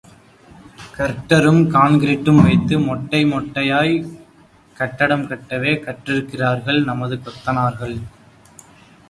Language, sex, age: Tamil, male, under 19